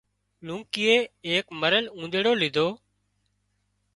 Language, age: Wadiyara Koli, 30-39